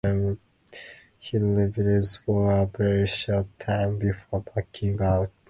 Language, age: English, 19-29